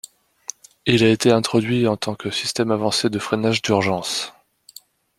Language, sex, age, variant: French, male, 19-29, Français de métropole